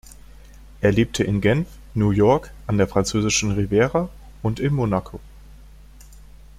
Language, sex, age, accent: German, male, 40-49, Deutschland Deutsch